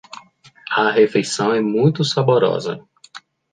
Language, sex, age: Portuguese, male, 30-39